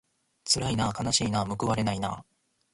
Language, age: Japanese, 19-29